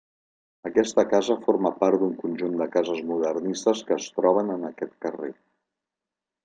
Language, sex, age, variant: Catalan, male, 60-69, Central